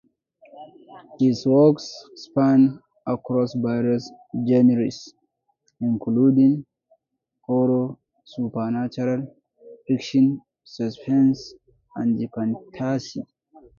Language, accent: English, England English